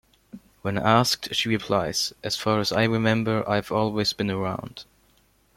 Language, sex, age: English, male, under 19